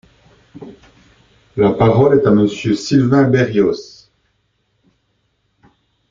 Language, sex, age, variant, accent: French, male, 50-59, Français d'Europe, Français de Belgique